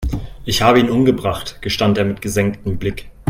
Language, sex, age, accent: German, male, 19-29, Deutschland Deutsch